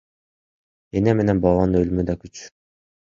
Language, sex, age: Kyrgyz, male, under 19